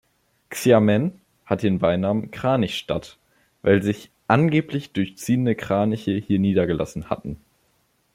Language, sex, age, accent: German, male, under 19, Deutschland Deutsch